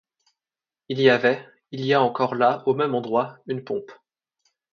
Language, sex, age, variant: French, male, 19-29, Français de métropole